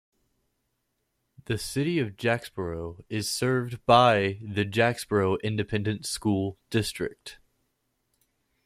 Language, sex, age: English, male, 19-29